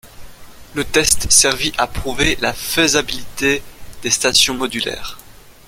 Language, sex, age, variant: French, male, 30-39, Français de métropole